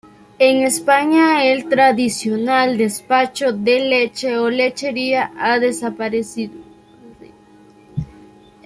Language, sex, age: Spanish, female, under 19